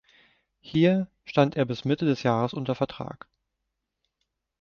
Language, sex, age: German, male, 19-29